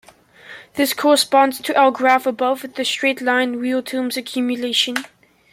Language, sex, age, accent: English, male, under 19, England English